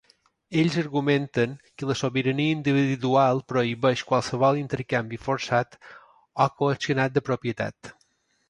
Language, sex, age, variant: Catalan, male, 50-59, Balear